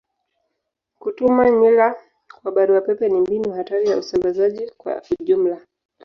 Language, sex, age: Swahili, female, 19-29